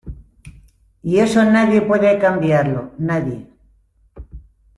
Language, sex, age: Spanish, female, 80-89